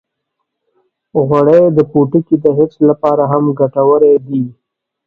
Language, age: Pashto, 40-49